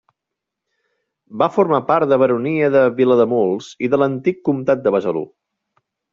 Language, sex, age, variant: Catalan, male, 30-39, Nord-Occidental